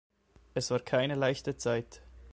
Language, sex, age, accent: German, male, 19-29, Schweizerdeutsch